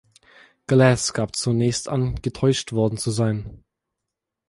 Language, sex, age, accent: German, male, 19-29, Deutschland Deutsch